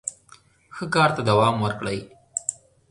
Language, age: Pashto, 30-39